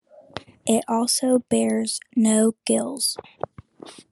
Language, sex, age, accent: English, female, under 19, United States English